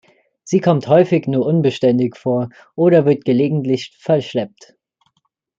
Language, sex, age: German, male, 19-29